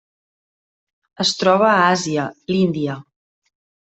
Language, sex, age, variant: Catalan, female, 30-39, Central